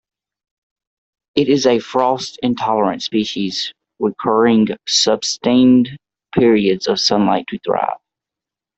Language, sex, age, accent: English, male, 30-39, United States English